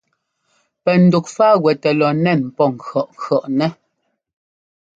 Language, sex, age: Ngomba, female, 30-39